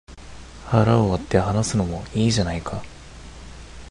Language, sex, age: Japanese, male, under 19